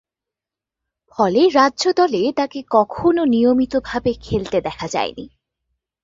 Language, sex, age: Bengali, female, under 19